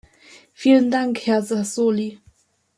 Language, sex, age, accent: German, female, 19-29, Deutschland Deutsch